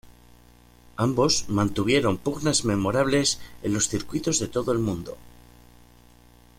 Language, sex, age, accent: Spanish, male, 40-49, España: Norte peninsular (Asturias, Castilla y León, Cantabria, País Vasco, Navarra, Aragón, La Rioja, Guadalajara, Cuenca)